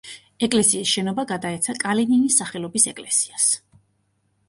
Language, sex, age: Georgian, female, 30-39